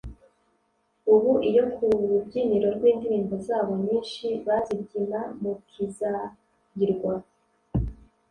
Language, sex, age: Kinyarwanda, female, 30-39